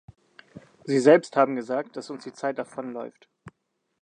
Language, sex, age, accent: German, male, 30-39, Deutschland Deutsch